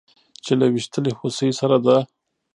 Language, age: Pashto, 40-49